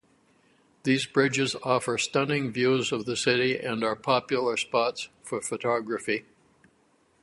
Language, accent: English, United States English